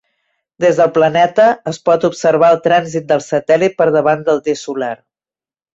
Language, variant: Catalan, Central